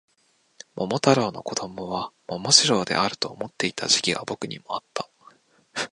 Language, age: Japanese, 19-29